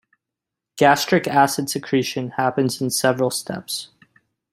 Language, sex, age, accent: English, male, 19-29, United States English